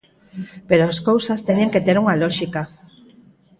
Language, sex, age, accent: Galician, female, 40-49, Normativo (estándar)